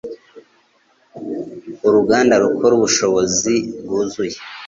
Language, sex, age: Kinyarwanda, male, 30-39